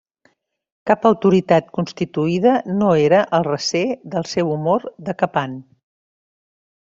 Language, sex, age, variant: Catalan, female, 60-69, Central